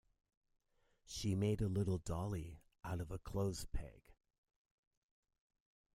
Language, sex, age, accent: English, male, 40-49, United States English